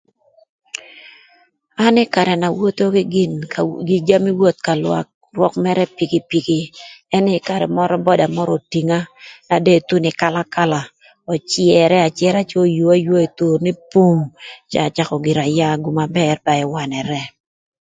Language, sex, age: Thur, female, 50-59